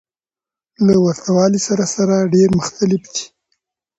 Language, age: Pashto, 19-29